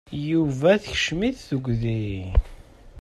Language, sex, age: Kabyle, male, 30-39